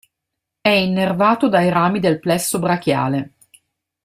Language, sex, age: Italian, female, 40-49